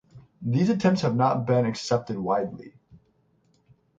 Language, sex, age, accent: English, male, 19-29, United States English